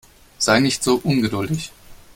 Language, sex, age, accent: German, male, 40-49, Deutschland Deutsch